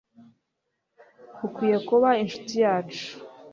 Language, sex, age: Kinyarwanda, female, 30-39